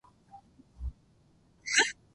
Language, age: Japanese, 30-39